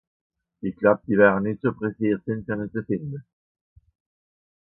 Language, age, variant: Swiss German, 60-69, Nordniederàlemmànisch (Rishoffe, Zàwere, Bùsswìller, Hawenau, Brüemt, Stroossbùri, Molse, Dàmbàch, Schlettstàtt, Pfàlzbùri usw.)